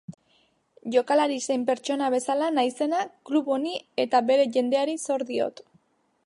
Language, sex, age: Basque, female, 19-29